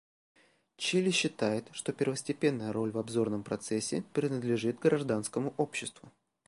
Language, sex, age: Russian, male, 30-39